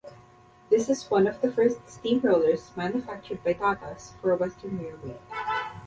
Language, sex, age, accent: English, female, 19-29, Filipino